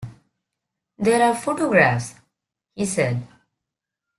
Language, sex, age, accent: English, male, under 19, England English